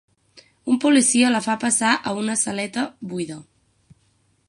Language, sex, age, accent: Catalan, female, 19-29, central; septentrional